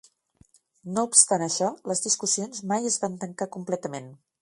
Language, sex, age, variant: Catalan, female, 50-59, Nord-Occidental